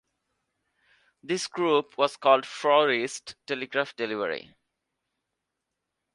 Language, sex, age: English, male, 19-29